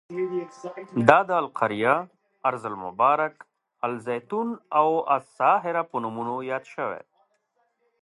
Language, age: Pashto, 30-39